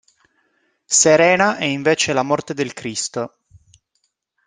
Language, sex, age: Italian, male, 30-39